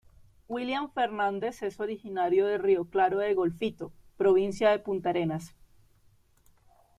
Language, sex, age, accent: Spanish, female, 19-29, Andino-Pacífico: Colombia, Perú, Ecuador, oeste de Bolivia y Venezuela andina